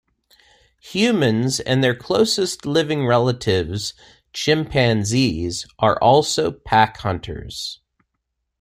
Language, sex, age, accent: English, male, 40-49, United States English